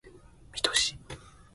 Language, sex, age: Japanese, male, 19-29